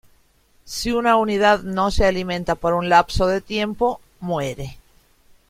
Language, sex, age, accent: Spanish, female, 50-59, Rioplatense: Argentina, Uruguay, este de Bolivia, Paraguay